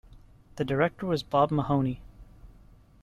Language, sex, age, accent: English, male, 19-29, Canadian English